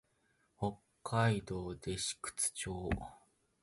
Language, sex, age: Japanese, male, 19-29